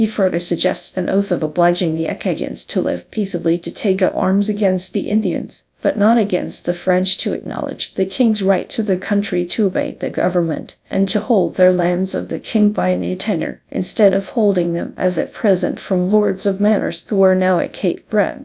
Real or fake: fake